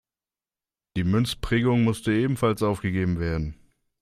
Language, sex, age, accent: German, male, 19-29, Deutschland Deutsch